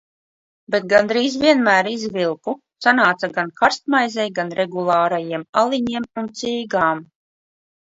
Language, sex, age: Latvian, female, 40-49